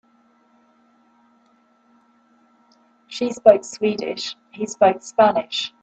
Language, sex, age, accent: English, female, 50-59, England English